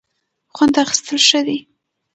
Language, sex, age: Pashto, female, 19-29